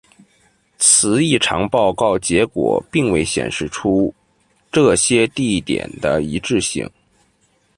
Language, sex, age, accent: Chinese, male, 19-29, 出生地：北京市